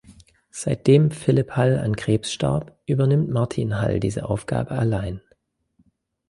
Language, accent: German, Deutschland Deutsch